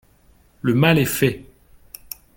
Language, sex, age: French, male, 40-49